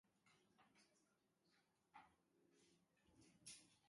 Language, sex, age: Basque, male, under 19